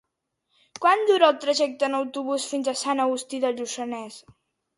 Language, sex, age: Catalan, female, under 19